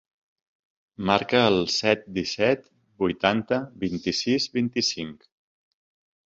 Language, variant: Catalan, Central